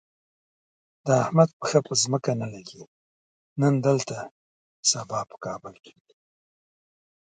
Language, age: Pashto, 60-69